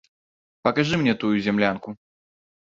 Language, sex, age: Belarusian, male, 19-29